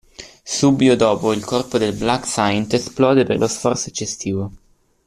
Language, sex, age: Italian, male, 19-29